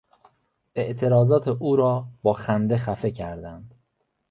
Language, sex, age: Persian, male, 19-29